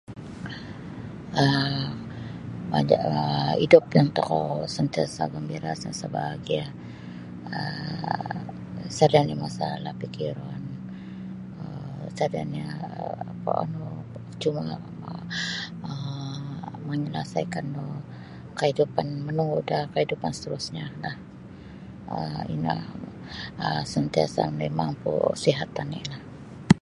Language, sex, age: Sabah Bisaya, female, 50-59